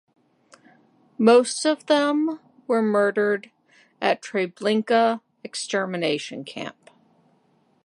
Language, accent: English, United States English